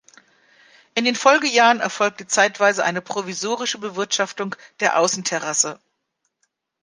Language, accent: German, Deutschland Deutsch